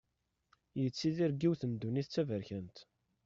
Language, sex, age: Kabyle, male, 30-39